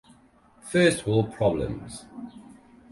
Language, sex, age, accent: English, male, 19-29, Southern African (South Africa, Zimbabwe, Namibia)